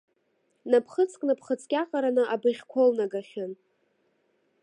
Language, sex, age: Abkhazian, female, under 19